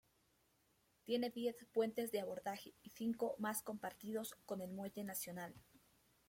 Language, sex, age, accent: Spanish, female, 19-29, Andino-Pacífico: Colombia, Perú, Ecuador, oeste de Bolivia y Venezuela andina